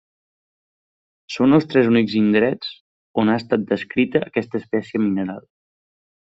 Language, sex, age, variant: Catalan, male, 19-29, Central